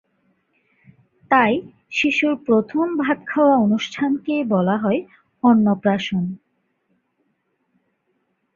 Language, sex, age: Bengali, female, 19-29